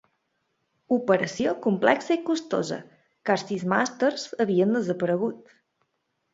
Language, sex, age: Catalan, female, 19-29